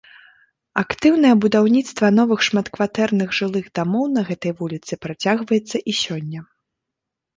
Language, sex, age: Belarusian, female, 19-29